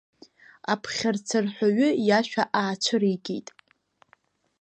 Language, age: Abkhazian, under 19